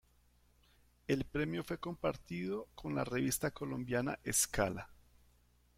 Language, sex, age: Spanish, male, 50-59